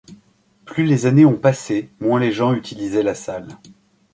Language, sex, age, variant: French, male, 40-49, Français de métropole